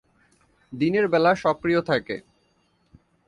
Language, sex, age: Bengali, male, 19-29